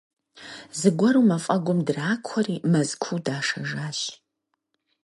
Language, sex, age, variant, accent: Kabardian, female, 30-39, Адыгэбзэ (Къэбэрдей, Кирил, псоми зэдай), Джылэхъстэней (Gilahsteney)